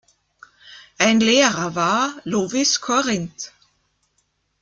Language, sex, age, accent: German, female, 50-59, Österreichisches Deutsch